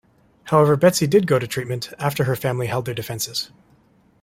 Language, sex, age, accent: English, male, 19-29, Canadian English